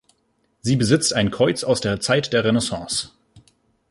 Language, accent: German, Deutschland Deutsch